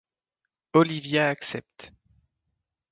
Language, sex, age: French, male, 19-29